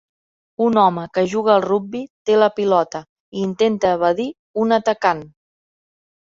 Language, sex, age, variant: Catalan, female, 30-39, Central